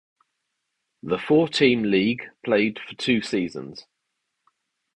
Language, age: English, 40-49